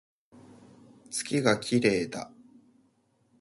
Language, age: Japanese, 30-39